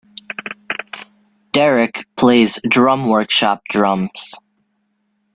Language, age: English, 19-29